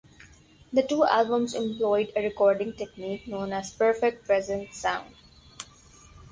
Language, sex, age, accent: English, female, under 19, India and South Asia (India, Pakistan, Sri Lanka)